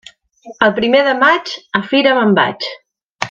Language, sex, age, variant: Catalan, female, 40-49, Central